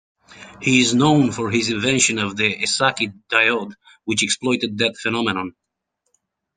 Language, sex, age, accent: English, male, 30-39, United States English